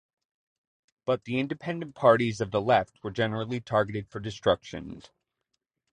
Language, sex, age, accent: English, male, 19-29, United States English